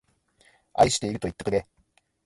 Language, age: Japanese, 30-39